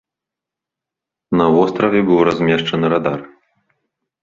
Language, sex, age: Belarusian, male, 30-39